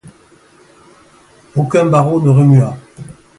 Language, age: French, 70-79